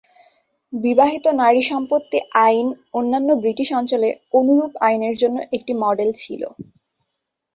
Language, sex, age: Bengali, female, 19-29